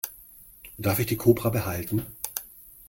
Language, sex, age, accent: German, male, 50-59, Deutschland Deutsch